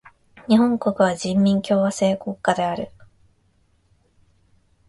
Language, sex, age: Japanese, female, 19-29